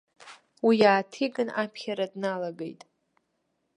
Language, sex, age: Abkhazian, female, under 19